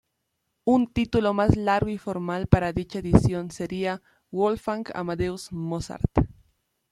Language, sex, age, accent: Spanish, female, under 19, Andino-Pacífico: Colombia, Perú, Ecuador, oeste de Bolivia y Venezuela andina